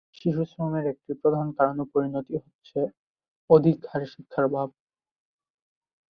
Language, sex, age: Bengali, male, under 19